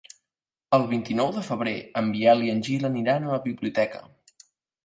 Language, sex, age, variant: Catalan, male, under 19, Septentrional